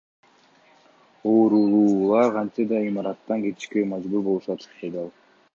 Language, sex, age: Kyrgyz, male, 19-29